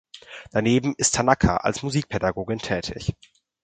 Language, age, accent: German, under 19, Deutschland Deutsch